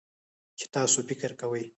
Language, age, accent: Pashto, 19-29, پکتیا ولایت، احمدزی